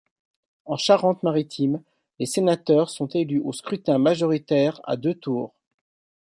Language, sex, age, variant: French, male, 50-59, Français de métropole